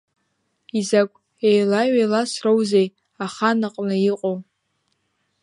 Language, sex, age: Abkhazian, female, 19-29